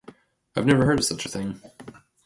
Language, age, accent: English, 30-39, United States English